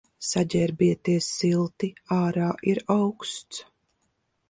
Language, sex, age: Latvian, female, 40-49